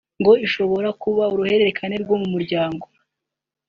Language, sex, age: Kinyarwanda, male, 19-29